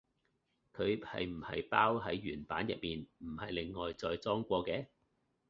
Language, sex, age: Cantonese, male, 40-49